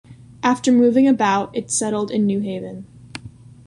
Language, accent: English, United States English